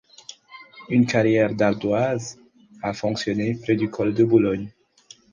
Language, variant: French, Français d'Afrique subsaharienne et des îles africaines